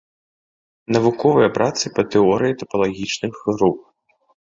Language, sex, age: Belarusian, male, 19-29